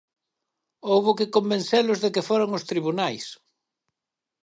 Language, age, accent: Galician, 40-49, Atlántico (seseo e gheada)